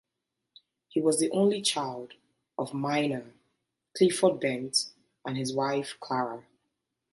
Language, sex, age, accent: English, female, 30-39, England English